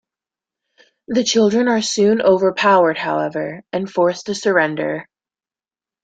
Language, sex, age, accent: English, female, under 19, United States English